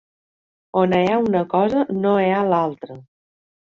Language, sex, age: Catalan, female, 40-49